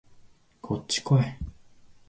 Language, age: Japanese, 19-29